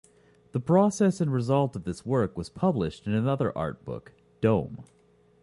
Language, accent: English, Canadian English